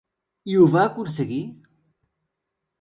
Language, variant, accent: Catalan, Central, central